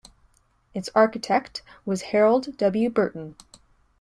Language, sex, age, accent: English, female, 19-29, United States English